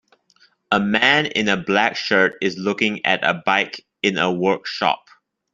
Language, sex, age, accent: English, male, 19-29, Malaysian English